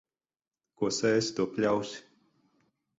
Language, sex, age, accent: Latvian, male, 30-39, Riga; Dzimtā valoda; nav